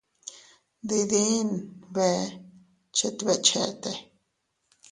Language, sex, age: Teutila Cuicatec, female, 30-39